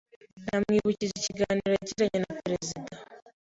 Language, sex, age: Kinyarwanda, female, 19-29